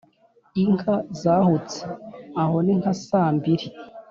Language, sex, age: Kinyarwanda, male, 30-39